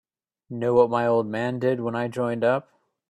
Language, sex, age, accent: English, male, 19-29, United States English